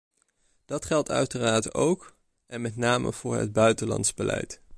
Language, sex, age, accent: Dutch, male, 19-29, Nederlands Nederlands